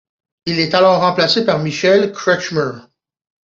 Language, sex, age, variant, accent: French, male, 40-49, Français d'Amérique du Nord, Français du Canada